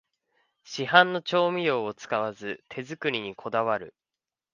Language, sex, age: Japanese, male, 19-29